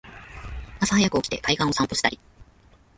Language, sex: Japanese, female